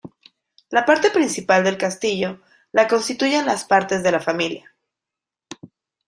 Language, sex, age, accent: Spanish, female, 30-39, México